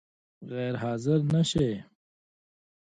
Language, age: Pashto, 30-39